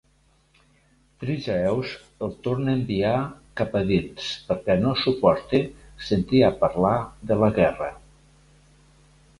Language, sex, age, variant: Catalan, male, 60-69, Nord-Occidental